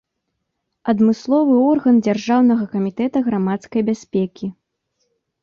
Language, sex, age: Belarusian, female, 19-29